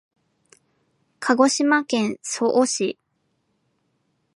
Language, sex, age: Japanese, female, 19-29